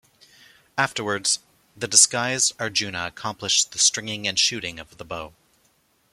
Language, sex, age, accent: English, male, 30-39, Canadian English